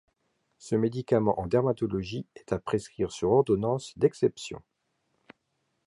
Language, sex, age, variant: French, male, 50-59, Français de métropole